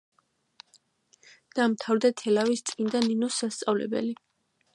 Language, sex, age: Georgian, female, 19-29